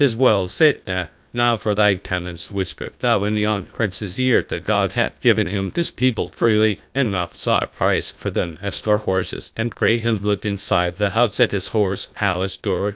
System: TTS, GlowTTS